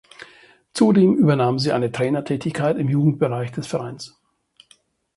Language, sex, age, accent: German, male, 50-59, Deutschland Deutsch